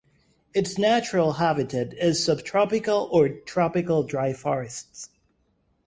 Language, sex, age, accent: English, male, 30-39, United States English